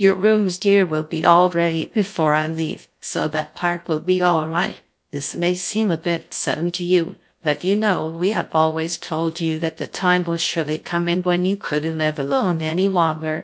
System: TTS, GlowTTS